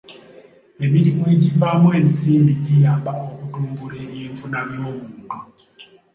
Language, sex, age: Ganda, male, 19-29